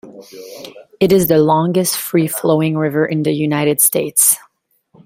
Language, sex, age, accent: English, female, 19-29, Canadian English